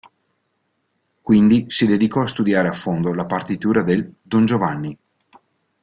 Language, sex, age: Italian, male, 40-49